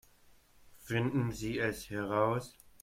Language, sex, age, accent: German, male, 19-29, Deutschland Deutsch